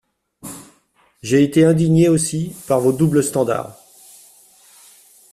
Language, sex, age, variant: French, male, 50-59, Français de métropole